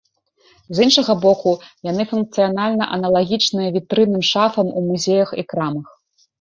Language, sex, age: Belarusian, female, 30-39